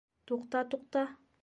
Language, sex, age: Bashkir, female, 30-39